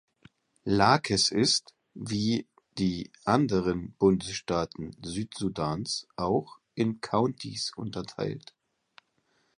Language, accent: German, Deutschland Deutsch; Hochdeutsch